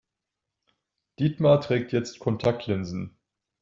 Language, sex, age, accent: German, male, 50-59, Deutschland Deutsch